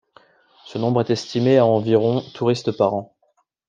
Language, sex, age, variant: French, male, 19-29, Français de métropole